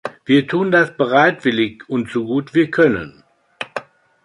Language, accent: German, Deutschland Deutsch